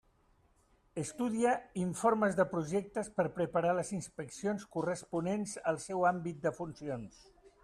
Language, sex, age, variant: Catalan, male, 60-69, Central